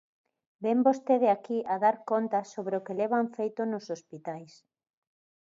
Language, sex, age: Galician, female, 50-59